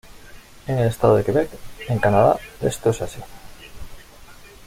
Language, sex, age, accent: Spanish, male, 30-39, España: Norte peninsular (Asturias, Castilla y León, Cantabria, País Vasco, Navarra, Aragón, La Rioja, Guadalajara, Cuenca)